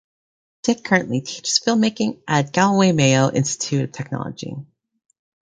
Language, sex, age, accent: English, female, under 19, United States English